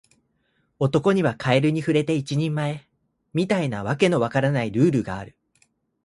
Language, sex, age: Japanese, male, 19-29